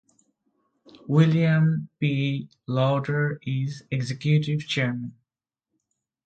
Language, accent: English, India and South Asia (India, Pakistan, Sri Lanka)